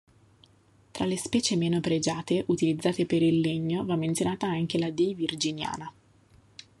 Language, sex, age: Italian, female, 30-39